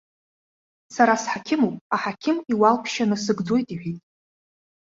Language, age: Abkhazian, 19-29